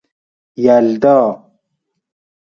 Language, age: Persian, 40-49